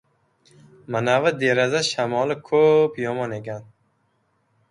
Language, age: Uzbek, 19-29